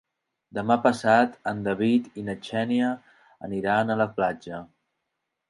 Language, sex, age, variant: Catalan, male, 19-29, Central